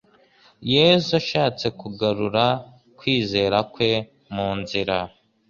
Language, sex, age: Kinyarwanda, male, 19-29